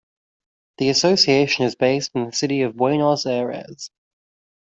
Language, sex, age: English, male, 19-29